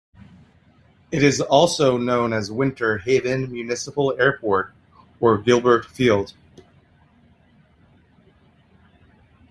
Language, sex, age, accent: English, male, 30-39, United States English